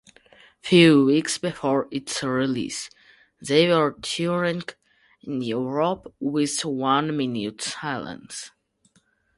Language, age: English, under 19